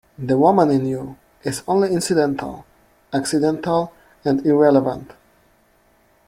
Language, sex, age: English, male, 30-39